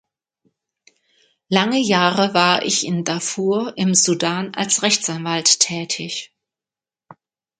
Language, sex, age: German, female, 50-59